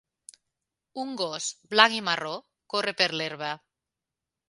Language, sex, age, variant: Catalan, female, 40-49, Nord-Occidental